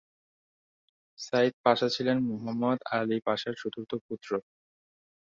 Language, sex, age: Bengali, male, 19-29